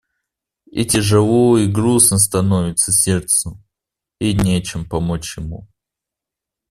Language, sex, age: Russian, male, under 19